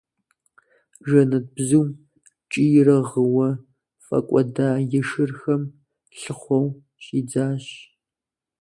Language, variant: Kabardian, Адыгэбзэ (Къэбэрдей, Кирил, псоми зэдай)